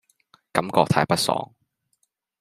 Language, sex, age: Cantonese, male, 19-29